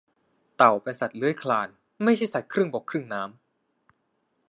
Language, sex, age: Thai, male, 19-29